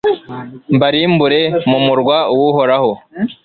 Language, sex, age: Kinyarwanda, male, 30-39